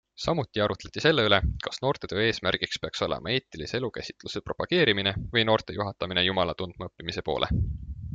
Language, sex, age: Estonian, male, 19-29